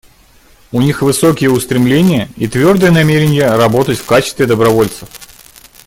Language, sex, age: Russian, male, 30-39